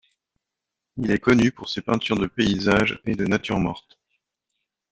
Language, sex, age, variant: French, male, 40-49, Français de métropole